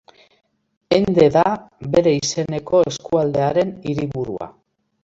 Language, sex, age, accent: Basque, female, 60-69, Mendebalekoa (Araba, Bizkaia, Gipuzkoako mendebaleko herri batzuk)